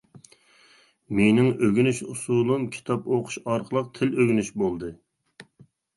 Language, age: Uyghur, 40-49